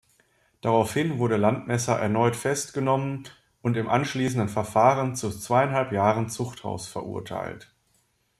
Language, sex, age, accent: German, male, 30-39, Deutschland Deutsch